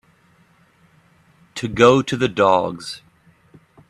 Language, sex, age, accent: English, male, 40-49, United States English